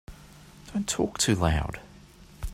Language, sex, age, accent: English, male, 50-59, Australian English